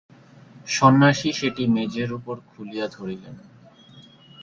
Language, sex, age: Bengali, male, 19-29